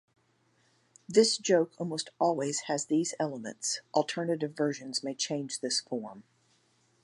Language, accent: English, United States English